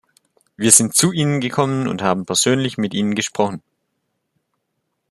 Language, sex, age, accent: German, male, under 19, Deutschland Deutsch